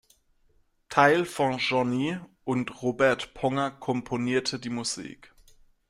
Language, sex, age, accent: German, male, 19-29, Deutschland Deutsch